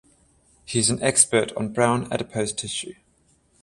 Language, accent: English, United States English; Australian English; England English; New Zealand English; Welsh English